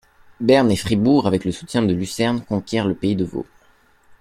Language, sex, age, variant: French, male, 19-29, Français de métropole